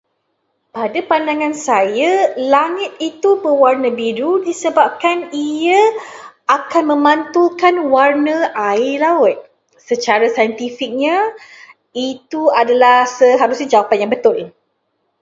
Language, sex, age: Malay, female, 30-39